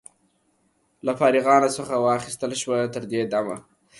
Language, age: Pashto, 19-29